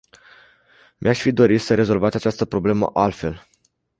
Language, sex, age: Romanian, male, 19-29